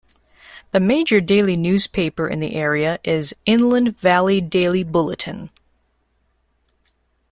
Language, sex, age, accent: English, female, 30-39, United States English